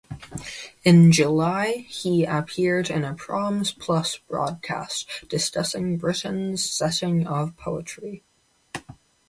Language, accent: English, Irish English